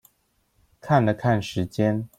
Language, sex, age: Chinese, male, 40-49